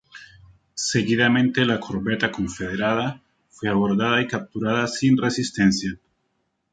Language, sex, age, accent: Spanish, male, 30-39, Andino-Pacífico: Colombia, Perú, Ecuador, oeste de Bolivia y Venezuela andina